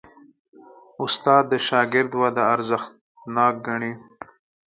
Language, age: Pashto, 30-39